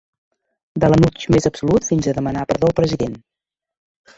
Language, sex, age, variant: Catalan, female, 50-59, Central